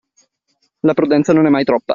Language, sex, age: Italian, male, 19-29